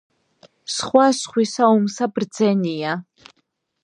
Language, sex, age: Georgian, female, 19-29